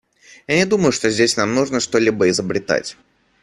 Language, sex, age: Russian, male, 19-29